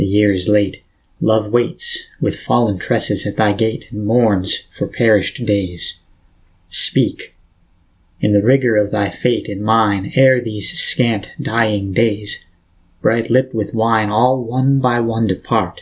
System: none